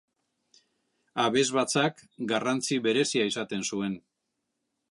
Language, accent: Basque, Mendebalekoa (Araba, Bizkaia, Gipuzkoako mendebaleko herri batzuk)